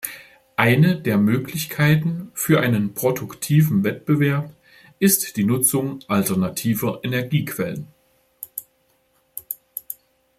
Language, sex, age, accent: German, male, 40-49, Deutschland Deutsch